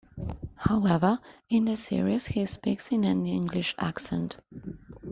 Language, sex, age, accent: English, female, 30-39, United States English